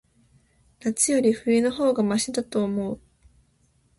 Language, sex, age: Japanese, female, 19-29